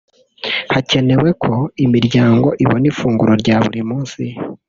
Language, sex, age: Kinyarwanda, male, 19-29